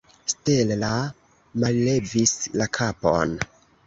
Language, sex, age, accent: Esperanto, female, 19-29, Internacia